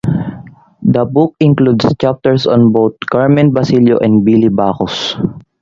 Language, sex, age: English, male, under 19